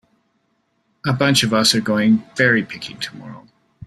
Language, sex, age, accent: English, male, 40-49, Canadian English